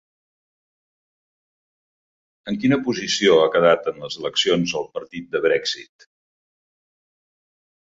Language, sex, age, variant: Catalan, male, 70-79, Central